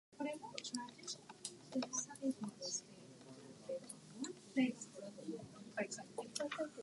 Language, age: English, 19-29